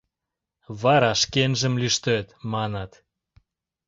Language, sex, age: Mari, male, 30-39